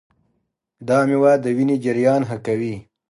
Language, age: Pashto, 30-39